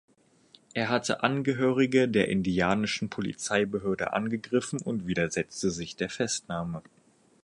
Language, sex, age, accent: German, male, 19-29, Deutschland Deutsch